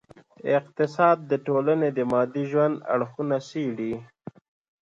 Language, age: Pashto, 30-39